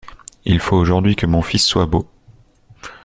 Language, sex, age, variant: French, male, 19-29, Français de métropole